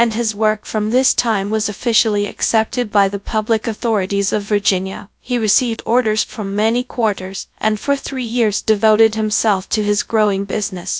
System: TTS, GradTTS